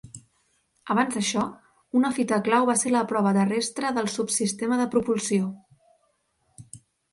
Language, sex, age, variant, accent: Catalan, female, 30-39, Central, central